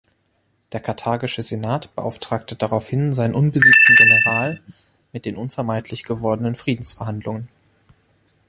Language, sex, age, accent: German, male, 19-29, Deutschland Deutsch